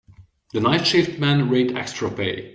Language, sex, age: English, male, 30-39